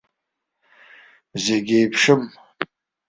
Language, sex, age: Abkhazian, male, 60-69